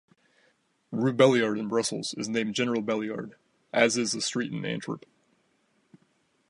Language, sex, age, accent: English, male, 19-29, United States English